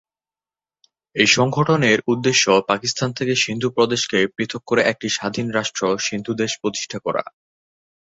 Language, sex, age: Bengali, male, 19-29